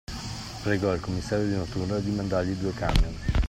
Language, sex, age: Italian, male, 50-59